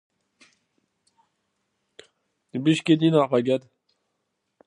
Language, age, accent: Breton, 30-39, Kerneveg; Leoneg